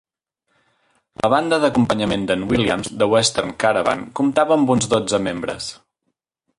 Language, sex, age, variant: Catalan, male, 19-29, Central